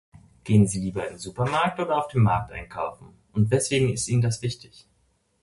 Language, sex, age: German, male, 19-29